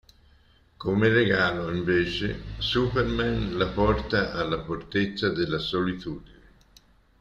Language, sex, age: Italian, male, 60-69